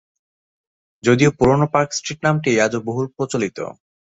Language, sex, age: Bengali, male, 19-29